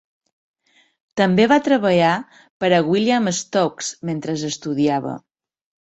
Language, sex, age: Catalan, female, 50-59